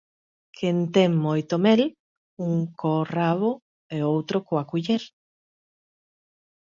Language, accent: Galician, Normativo (estándar)